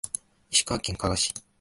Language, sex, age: Japanese, male, 19-29